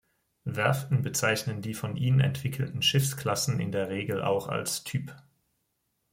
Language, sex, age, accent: German, male, 19-29, Deutschland Deutsch